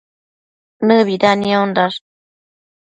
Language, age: Matsés, 30-39